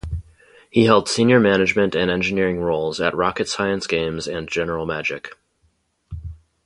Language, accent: English, United States English